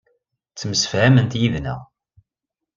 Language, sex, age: Kabyle, male, 40-49